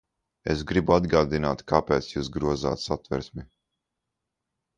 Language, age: Latvian, 19-29